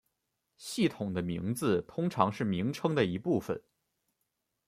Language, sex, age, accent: Chinese, male, under 19, 出生地：黑龙江省